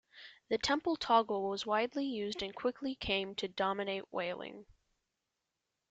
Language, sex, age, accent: English, male, under 19, United States English